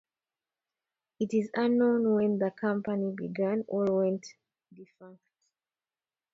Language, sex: English, female